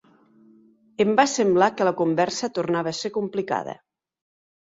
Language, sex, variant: Catalan, female, Nord-Occidental